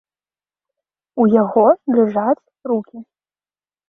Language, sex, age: Belarusian, female, under 19